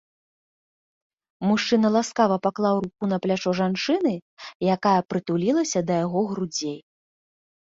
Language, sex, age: Belarusian, female, 19-29